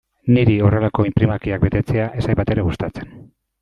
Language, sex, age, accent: Basque, male, 40-49, Mendebalekoa (Araba, Bizkaia, Gipuzkoako mendebaleko herri batzuk)